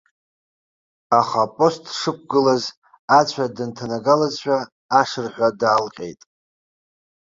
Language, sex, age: Abkhazian, male, 40-49